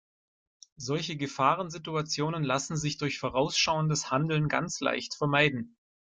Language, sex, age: German, male, 40-49